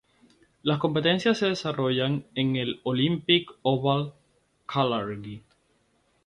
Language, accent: Spanish, Caribe: Cuba, Venezuela, Puerto Rico, República Dominicana, Panamá, Colombia caribeña, México caribeño, Costa del golfo de México